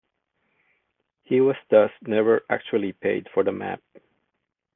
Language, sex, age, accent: English, male, 40-49, Filipino